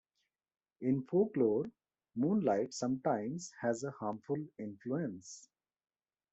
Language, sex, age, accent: English, male, 40-49, India and South Asia (India, Pakistan, Sri Lanka)